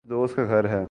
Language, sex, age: Urdu, male, 19-29